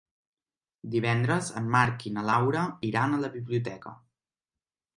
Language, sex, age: Catalan, male, 19-29